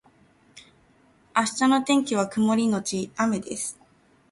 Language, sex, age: Japanese, female, 19-29